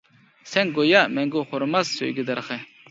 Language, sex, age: Uyghur, female, 40-49